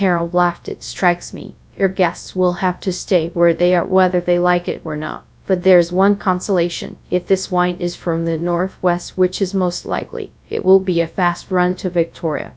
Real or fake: fake